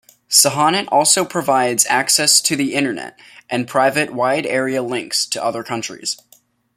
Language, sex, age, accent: English, male, under 19, United States English